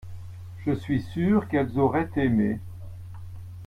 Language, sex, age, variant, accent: French, male, 70-79, Français d'Europe, Français de Belgique